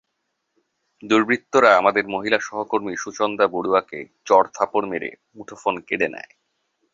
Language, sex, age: Bengali, male, 19-29